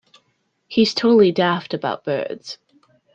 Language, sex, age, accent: English, female, under 19, United States English